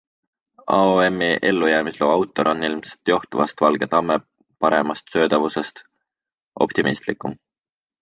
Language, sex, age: Estonian, male, 19-29